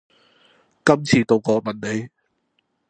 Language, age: Cantonese, 30-39